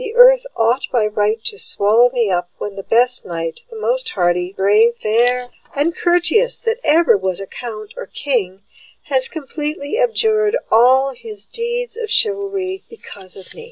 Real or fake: real